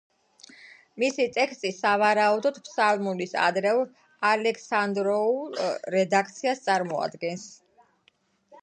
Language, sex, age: Georgian, female, 19-29